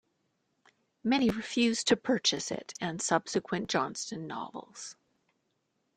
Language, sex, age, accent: English, female, 50-59, Canadian English